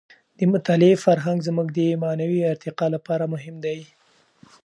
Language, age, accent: Pashto, 19-29, پکتیا ولایت، احمدزی